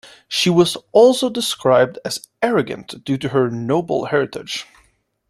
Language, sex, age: English, male, 19-29